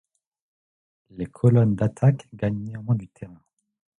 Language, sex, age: French, male, 30-39